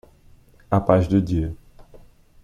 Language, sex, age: Portuguese, male, 19-29